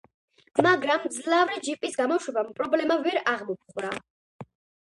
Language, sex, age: Georgian, female, under 19